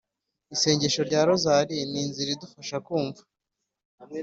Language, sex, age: Kinyarwanda, male, 30-39